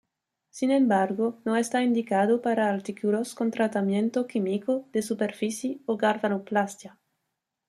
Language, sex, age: Spanish, female, 30-39